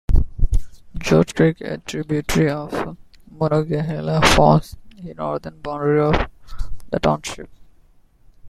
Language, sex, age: English, male, 19-29